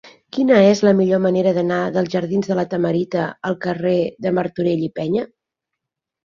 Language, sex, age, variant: Catalan, female, 50-59, Nord-Occidental